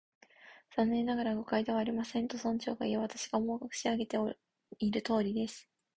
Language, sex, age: Japanese, female, 19-29